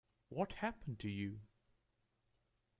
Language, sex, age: English, male, 30-39